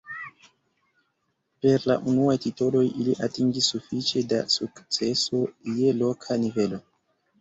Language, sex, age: Esperanto, male, 19-29